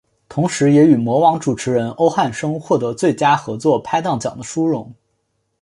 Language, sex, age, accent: Chinese, male, 19-29, 出生地：辽宁省